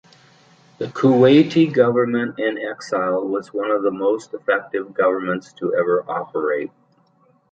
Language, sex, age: English, male, 70-79